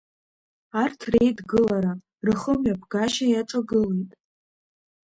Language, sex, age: Abkhazian, female, under 19